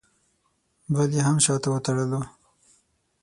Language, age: Pashto, 19-29